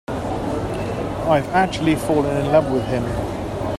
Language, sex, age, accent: English, male, 50-59, England English